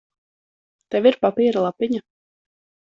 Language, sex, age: Latvian, female, under 19